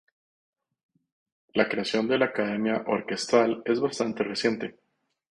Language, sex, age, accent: Spanish, male, 30-39, América central